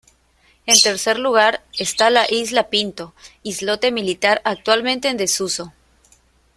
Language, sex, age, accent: Spanish, female, 30-39, Andino-Pacífico: Colombia, Perú, Ecuador, oeste de Bolivia y Venezuela andina